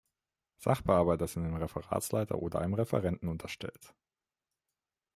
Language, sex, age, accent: German, male, 19-29, Deutschland Deutsch